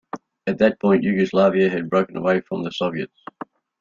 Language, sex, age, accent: English, male, 70-79, Australian English